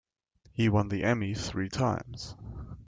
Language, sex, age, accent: English, male, 19-29, United States English